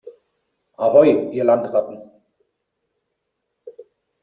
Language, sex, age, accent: German, male, 30-39, Deutschland Deutsch